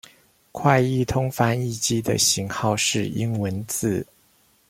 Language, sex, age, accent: Chinese, male, 40-49, 出生地：臺中市